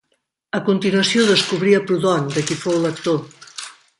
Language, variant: Catalan, Central